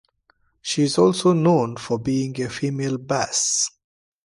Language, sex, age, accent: English, male, 40-49, India and South Asia (India, Pakistan, Sri Lanka)